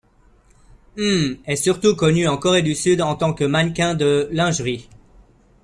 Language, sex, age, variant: French, male, 30-39, Français de métropole